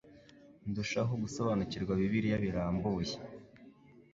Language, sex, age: Kinyarwanda, male, 19-29